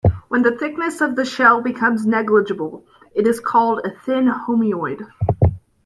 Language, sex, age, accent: English, female, under 19, United States English